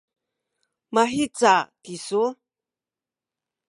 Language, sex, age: Sakizaya, female, 60-69